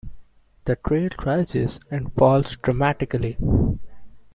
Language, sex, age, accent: English, male, 19-29, India and South Asia (India, Pakistan, Sri Lanka)